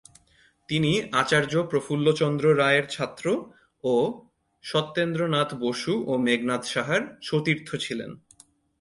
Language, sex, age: Bengali, male, 19-29